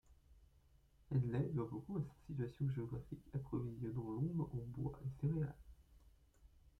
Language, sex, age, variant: French, male, 30-39, Français de métropole